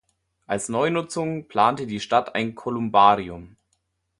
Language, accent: German, Deutschland Deutsch